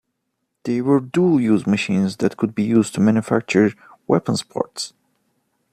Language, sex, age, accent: English, male, 19-29, United States English